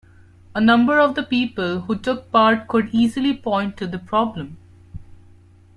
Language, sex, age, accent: English, male, 19-29, India and South Asia (India, Pakistan, Sri Lanka)